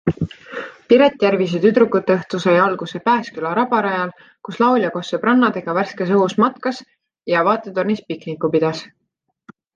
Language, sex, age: Estonian, female, 19-29